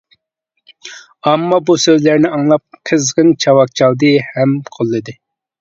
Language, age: Uyghur, 19-29